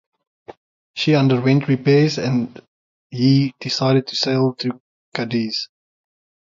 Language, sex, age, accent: English, male, 19-29, United States English; Southern African (South Africa, Zimbabwe, Namibia)